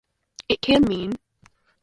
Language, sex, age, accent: English, female, under 19, United States English